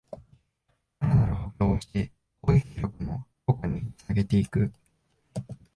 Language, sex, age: Japanese, male, 19-29